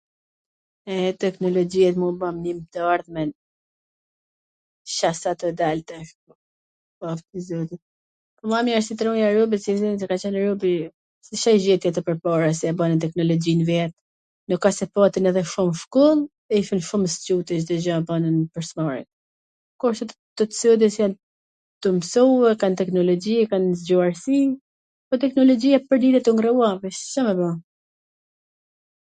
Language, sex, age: Gheg Albanian, female, 40-49